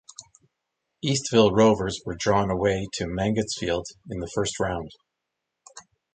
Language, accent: English, Canadian English